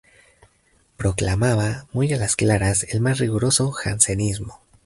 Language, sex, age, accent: Spanish, male, 19-29, México